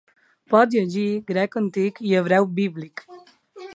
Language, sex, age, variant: Catalan, female, 19-29, Balear